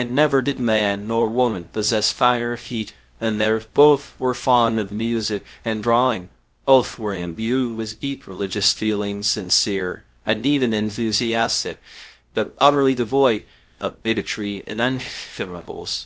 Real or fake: fake